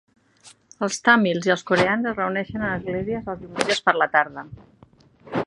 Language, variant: Catalan, Central